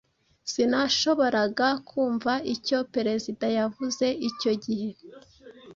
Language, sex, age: Kinyarwanda, female, 30-39